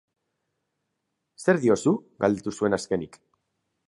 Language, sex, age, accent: Basque, male, 30-39, Mendebalekoa (Araba, Bizkaia, Gipuzkoako mendebaleko herri batzuk)